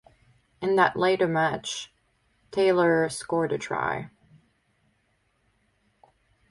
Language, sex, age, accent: English, female, 19-29, United States English